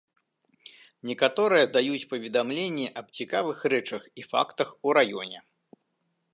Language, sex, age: Belarusian, male, 40-49